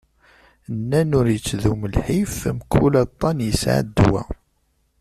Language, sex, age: Kabyle, male, 30-39